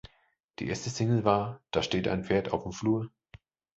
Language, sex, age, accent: German, male, 30-39, Deutschland Deutsch